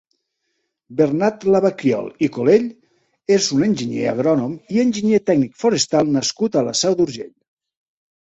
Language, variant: Catalan, Central